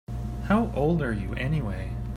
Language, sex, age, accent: English, male, 19-29, United States English